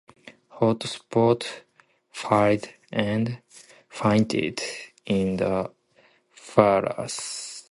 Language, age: English, 19-29